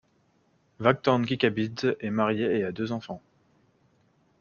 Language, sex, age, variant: French, male, 19-29, Français de métropole